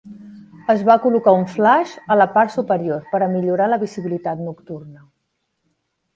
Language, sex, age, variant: Catalan, female, 40-49, Central